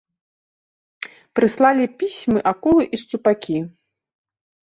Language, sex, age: Belarusian, female, 40-49